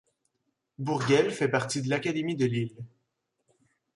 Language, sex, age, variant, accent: French, male, 19-29, Français d'Amérique du Nord, Français du Canada